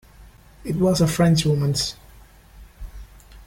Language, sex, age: English, male, 19-29